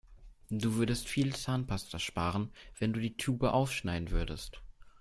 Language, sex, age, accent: German, male, under 19, Deutschland Deutsch